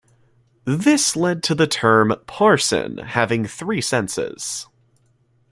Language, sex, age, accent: English, male, under 19, United States English